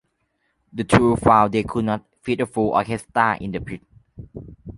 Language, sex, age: English, male, under 19